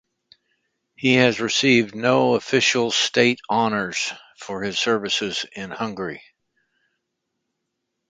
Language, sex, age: English, male, 60-69